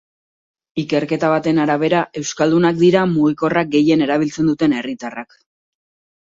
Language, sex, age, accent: Basque, female, 30-39, Mendebalekoa (Araba, Bizkaia, Gipuzkoako mendebaleko herri batzuk)